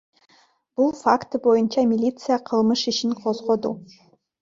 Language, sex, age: Kyrgyz, female, 30-39